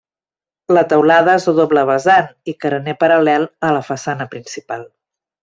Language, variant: Catalan, Central